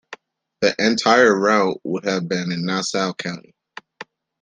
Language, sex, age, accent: English, male, 19-29, United States English